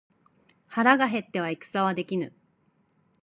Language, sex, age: Japanese, female, 40-49